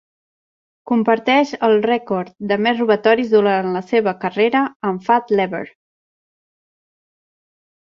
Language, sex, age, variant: Catalan, female, 40-49, Central